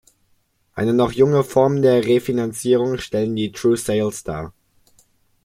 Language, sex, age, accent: German, male, under 19, Deutschland Deutsch